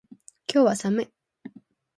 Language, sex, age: Japanese, female, under 19